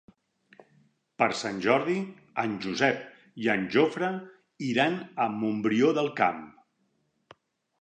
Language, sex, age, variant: Catalan, male, 50-59, Central